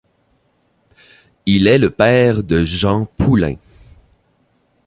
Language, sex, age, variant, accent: French, male, 30-39, Français d'Amérique du Nord, Français du Canada